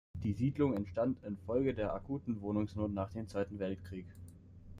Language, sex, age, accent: German, male, under 19, Deutschland Deutsch